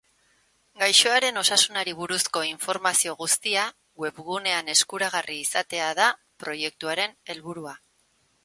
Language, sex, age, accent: Basque, female, 40-49, Erdialdekoa edo Nafarra (Gipuzkoa, Nafarroa)